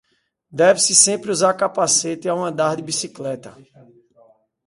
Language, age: Portuguese, 40-49